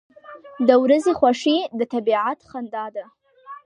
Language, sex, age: Pashto, female, under 19